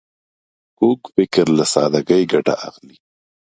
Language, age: Pashto, 19-29